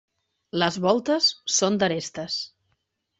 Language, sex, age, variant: Catalan, female, 40-49, Central